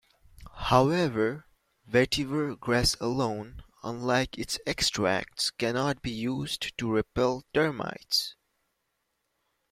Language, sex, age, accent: English, male, 19-29, West Indies and Bermuda (Bahamas, Bermuda, Jamaica, Trinidad)